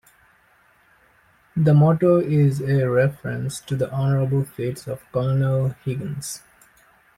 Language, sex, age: English, male, 19-29